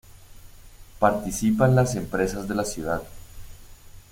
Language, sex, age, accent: Spanish, male, 19-29, Andino-Pacífico: Colombia, Perú, Ecuador, oeste de Bolivia y Venezuela andina